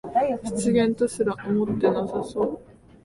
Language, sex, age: Japanese, female, 19-29